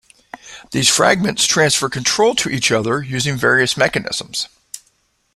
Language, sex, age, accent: English, male, 40-49, United States English